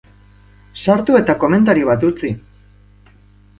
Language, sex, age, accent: Basque, male, 19-29, Erdialdekoa edo Nafarra (Gipuzkoa, Nafarroa)